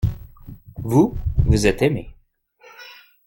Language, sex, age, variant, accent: French, male, 30-39, Français d'Amérique du Nord, Français du Canada